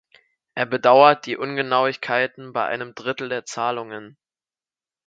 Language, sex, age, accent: German, male, under 19, Deutschland Deutsch